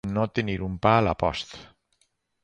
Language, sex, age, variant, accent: Catalan, male, 50-59, Valencià meridional, valencià